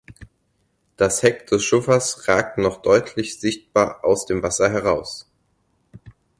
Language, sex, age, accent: German, male, 19-29, Deutschland Deutsch